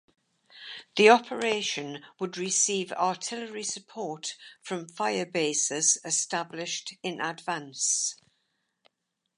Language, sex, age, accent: English, female, 80-89, England English